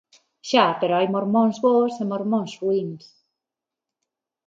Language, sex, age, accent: Galician, female, 40-49, Normativo (estándar); Neofalante